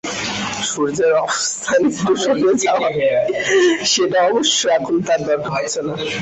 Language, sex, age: Bengali, male, under 19